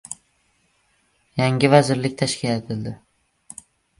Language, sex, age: Uzbek, male, under 19